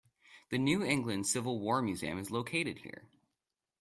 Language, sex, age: English, male, under 19